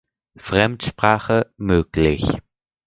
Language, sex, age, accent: German, male, under 19, Deutschland Deutsch